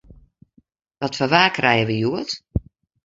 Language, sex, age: Western Frisian, female, 50-59